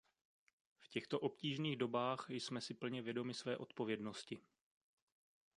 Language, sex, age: Czech, male, 30-39